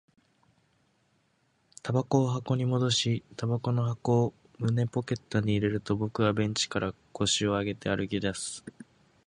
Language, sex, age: Japanese, male, 19-29